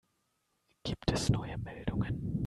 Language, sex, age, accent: German, male, 19-29, Deutschland Deutsch